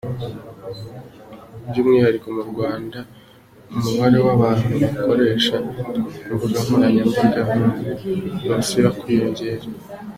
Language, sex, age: Kinyarwanda, male, 19-29